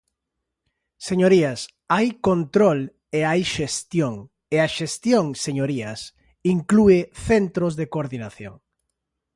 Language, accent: Galician, Normativo (estándar)